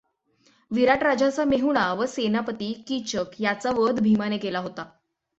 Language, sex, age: Marathi, female, 19-29